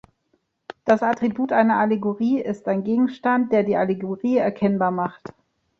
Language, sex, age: German, female, 40-49